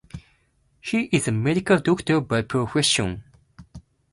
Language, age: English, 19-29